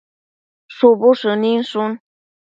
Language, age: Matsés, 30-39